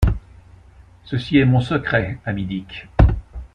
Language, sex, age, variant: French, male, 60-69, Français de métropole